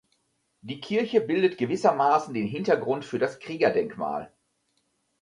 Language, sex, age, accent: German, male, 50-59, Deutschland Deutsch